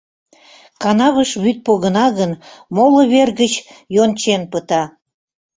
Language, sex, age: Mari, female, 70-79